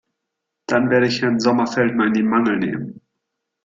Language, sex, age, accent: German, male, 30-39, Deutschland Deutsch